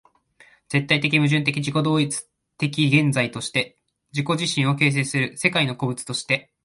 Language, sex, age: Japanese, male, 19-29